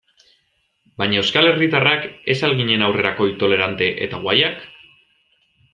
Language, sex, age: Basque, male, 19-29